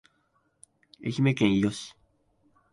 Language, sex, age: Japanese, male, 19-29